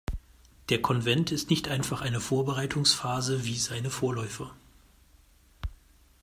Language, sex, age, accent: German, male, 40-49, Deutschland Deutsch